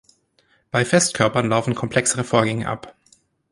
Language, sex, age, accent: German, male, 30-39, Deutschland Deutsch